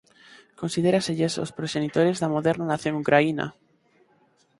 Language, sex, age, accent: Galician, male, 19-29, Normativo (estándar)